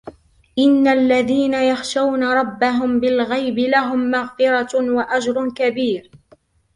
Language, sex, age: Arabic, female, 19-29